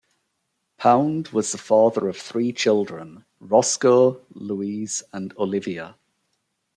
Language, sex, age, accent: English, male, 40-49, England English